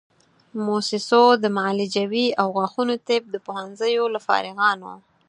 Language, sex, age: Pashto, female, 30-39